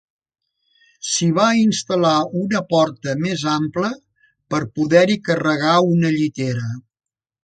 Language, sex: Catalan, male